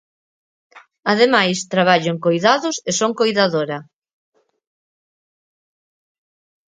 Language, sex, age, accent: Galician, female, 40-49, Normativo (estándar)